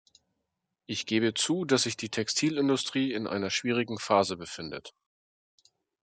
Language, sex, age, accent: German, male, 30-39, Deutschland Deutsch